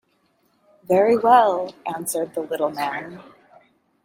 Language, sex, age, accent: English, female, 30-39, United States English